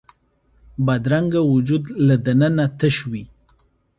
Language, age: Pashto, 30-39